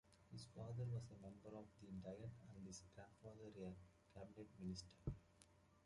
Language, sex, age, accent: English, male, 19-29, United States English